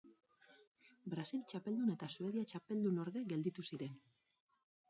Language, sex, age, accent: Basque, female, 40-49, Mendebalekoa (Araba, Bizkaia, Gipuzkoako mendebaleko herri batzuk)